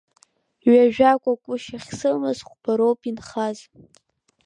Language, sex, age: Abkhazian, female, under 19